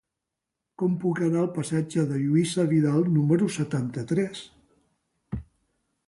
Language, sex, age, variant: Catalan, male, 60-69, Central